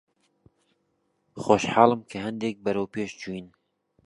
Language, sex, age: Central Kurdish, male, 30-39